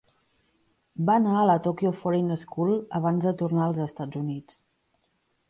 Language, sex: Catalan, female